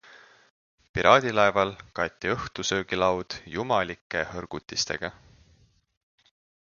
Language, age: Estonian, 19-29